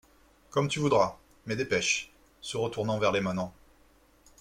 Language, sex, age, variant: French, male, 30-39, Français de métropole